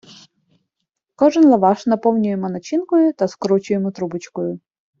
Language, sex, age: Ukrainian, female, 19-29